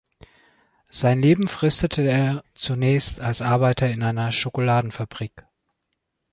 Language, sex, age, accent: German, male, 40-49, Deutschland Deutsch